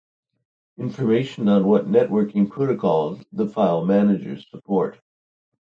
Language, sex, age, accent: English, male, 60-69, United States English